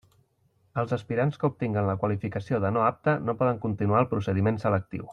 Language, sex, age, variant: Catalan, male, 30-39, Central